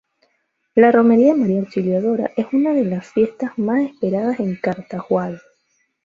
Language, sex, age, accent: Spanish, female, 19-29, Andino-Pacífico: Colombia, Perú, Ecuador, oeste de Bolivia y Venezuela andina